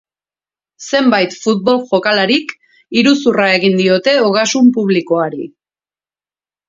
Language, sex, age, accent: Basque, female, 40-49, Erdialdekoa edo Nafarra (Gipuzkoa, Nafarroa)